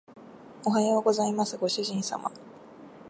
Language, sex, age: Japanese, female, 19-29